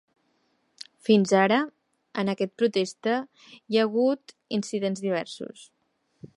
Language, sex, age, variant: Catalan, female, 19-29, Central